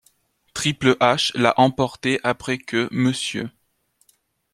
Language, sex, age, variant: French, male, 19-29, Français de métropole